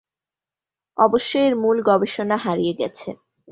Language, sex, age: Bengali, female, 19-29